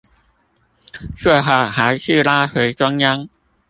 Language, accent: Chinese, 出生地：臺北市